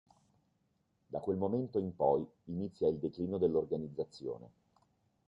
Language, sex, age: Italian, male, 50-59